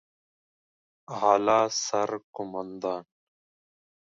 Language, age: Pashto, 30-39